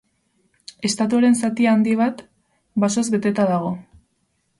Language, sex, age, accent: Basque, female, 19-29, Erdialdekoa edo Nafarra (Gipuzkoa, Nafarroa)